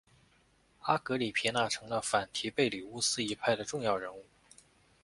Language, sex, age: Chinese, male, 19-29